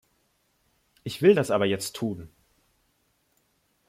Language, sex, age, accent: German, male, 19-29, Deutschland Deutsch